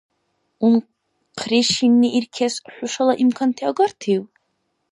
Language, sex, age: Dargwa, female, 19-29